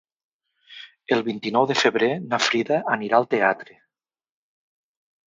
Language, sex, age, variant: Catalan, male, 40-49, Nord-Occidental